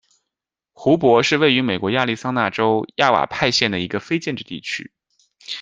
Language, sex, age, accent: Chinese, male, 30-39, 出生地：浙江省